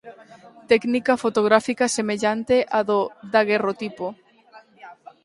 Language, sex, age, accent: Galician, female, 19-29, Atlántico (seseo e gheada)